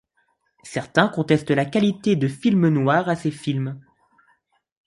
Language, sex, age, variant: French, male, under 19, Français de métropole